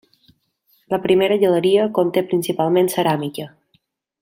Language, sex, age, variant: Catalan, female, 19-29, Balear